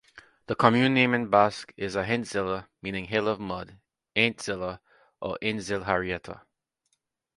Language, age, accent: English, 30-39, West Indies and Bermuda (Bahamas, Bermuda, Jamaica, Trinidad)